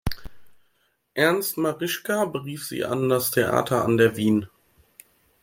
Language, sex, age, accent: German, male, 19-29, Deutschland Deutsch